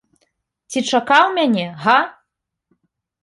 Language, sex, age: Belarusian, female, 30-39